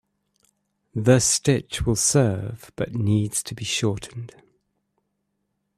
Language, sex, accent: English, male, England English